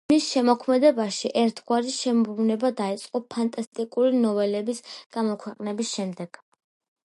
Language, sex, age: Georgian, female, under 19